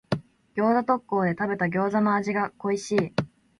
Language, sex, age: Japanese, female, 19-29